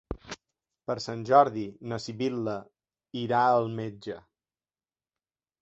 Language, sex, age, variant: Catalan, male, 40-49, Balear